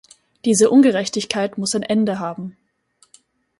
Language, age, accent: German, 19-29, Österreichisches Deutsch